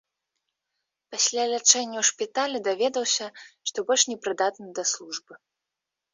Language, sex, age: Belarusian, female, under 19